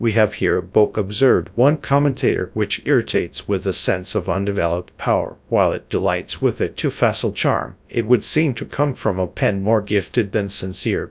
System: TTS, GradTTS